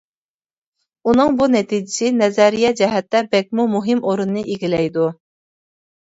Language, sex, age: Uyghur, female, 30-39